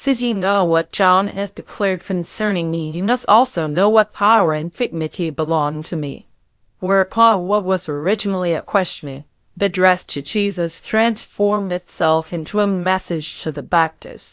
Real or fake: fake